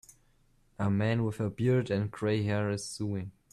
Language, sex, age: English, male, under 19